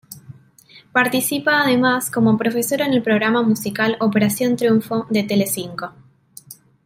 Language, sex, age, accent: Spanish, female, 19-29, Rioplatense: Argentina, Uruguay, este de Bolivia, Paraguay